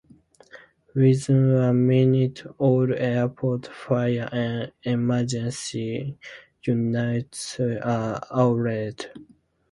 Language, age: English, 19-29